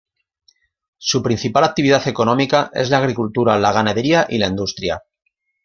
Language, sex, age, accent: Spanish, male, 50-59, España: Norte peninsular (Asturias, Castilla y León, Cantabria, País Vasco, Navarra, Aragón, La Rioja, Guadalajara, Cuenca)